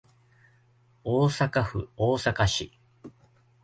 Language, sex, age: Japanese, male, 50-59